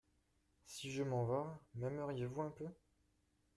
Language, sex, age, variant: French, male, under 19, Français de métropole